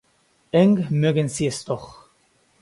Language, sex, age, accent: German, male, under 19, Deutschland Deutsch